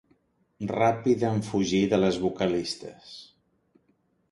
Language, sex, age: Catalan, male, 50-59